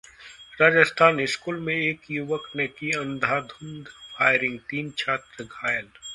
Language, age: Hindi, 40-49